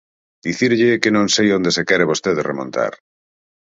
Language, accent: Galician, Central (gheada)